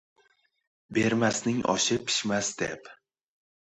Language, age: Uzbek, 19-29